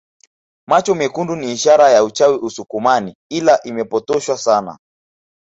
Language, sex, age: Swahili, male, 19-29